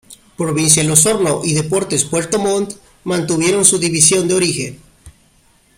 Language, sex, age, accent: Spanish, male, 19-29, México